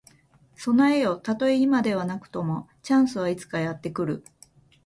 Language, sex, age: Japanese, female, 40-49